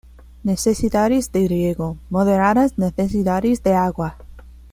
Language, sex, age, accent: Spanish, female, 19-29, España: Centro-Sur peninsular (Madrid, Toledo, Castilla-La Mancha)